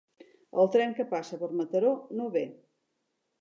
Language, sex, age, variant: Catalan, female, 60-69, Central